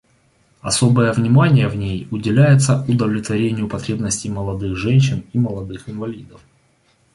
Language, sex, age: Russian, male, 30-39